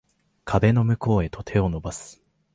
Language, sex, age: Japanese, male, 19-29